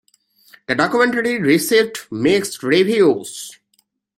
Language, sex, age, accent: English, male, 19-29, United States English